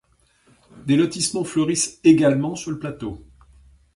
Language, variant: French, Français de métropole